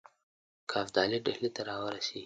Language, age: Pashto, under 19